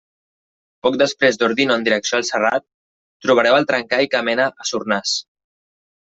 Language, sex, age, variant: Catalan, male, 19-29, Central